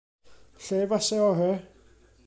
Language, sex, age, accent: Welsh, male, 40-49, Y Deyrnas Unedig Cymraeg